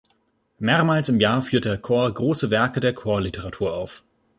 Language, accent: German, Deutschland Deutsch